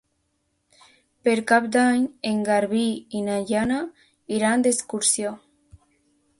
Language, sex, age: Catalan, female, under 19